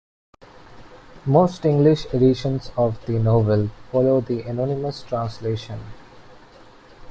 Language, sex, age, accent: English, male, 19-29, India and South Asia (India, Pakistan, Sri Lanka)